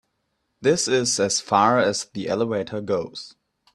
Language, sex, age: English, male, 19-29